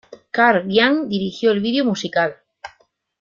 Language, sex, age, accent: Spanish, female, 40-49, España: Sur peninsular (Andalucia, Extremadura, Murcia)